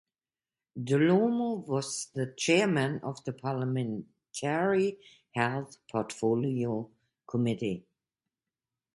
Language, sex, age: English, female, 50-59